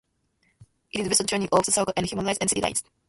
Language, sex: English, female